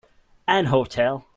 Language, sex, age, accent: English, male, under 19, England English